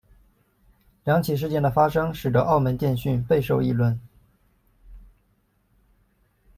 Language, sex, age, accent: Chinese, male, 19-29, 出生地：山西省